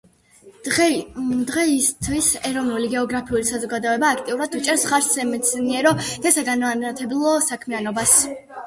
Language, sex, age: Georgian, female, under 19